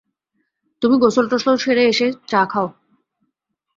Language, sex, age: Bengali, female, 19-29